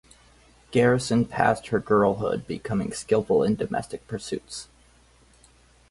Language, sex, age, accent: English, male, 30-39, United States English